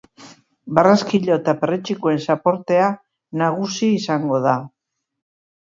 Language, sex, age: Basque, female, 60-69